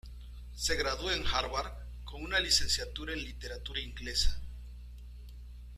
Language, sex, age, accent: Spanish, male, 50-59, México